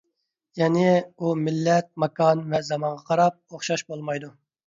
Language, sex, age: Uyghur, male, 30-39